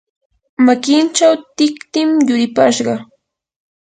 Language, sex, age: Yanahuanca Pasco Quechua, female, 30-39